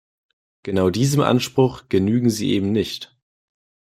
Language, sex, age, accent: German, male, 19-29, Deutschland Deutsch